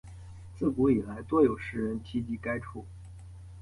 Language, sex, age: Chinese, male, 19-29